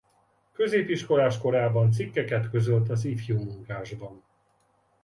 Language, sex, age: Hungarian, male, 40-49